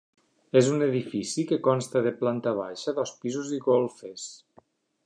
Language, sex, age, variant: Catalan, male, 40-49, Nord-Occidental